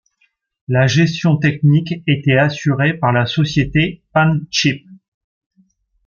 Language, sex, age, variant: French, male, 40-49, Français de métropole